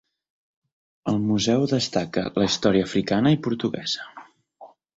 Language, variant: Catalan, Central